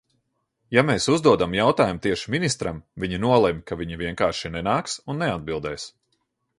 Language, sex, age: Latvian, male, 40-49